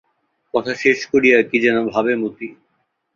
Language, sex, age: Bengali, male, 19-29